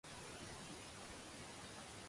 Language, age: Cantonese, 19-29